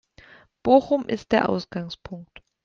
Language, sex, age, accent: German, female, 30-39, Deutschland Deutsch